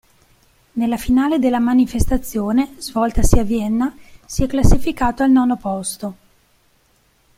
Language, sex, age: Italian, female, 40-49